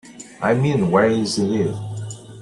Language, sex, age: English, male, 40-49